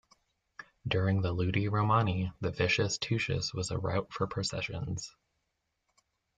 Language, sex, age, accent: English, male, 19-29, United States English